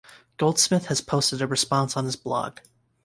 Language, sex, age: English, male, 19-29